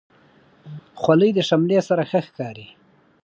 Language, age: Pashto, 30-39